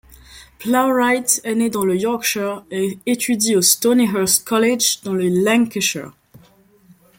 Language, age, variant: French, 19-29, Français de métropole